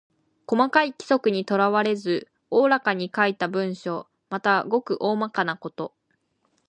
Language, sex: Japanese, female